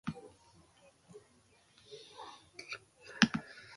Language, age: Basque, under 19